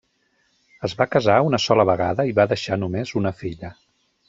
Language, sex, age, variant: Catalan, male, 50-59, Central